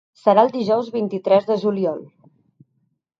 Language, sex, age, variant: Catalan, female, 30-39, Central